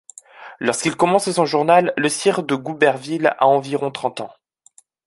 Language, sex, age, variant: French, male, 19-29, Français de métropole